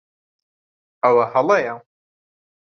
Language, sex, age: Central Kurdish, male, 19-29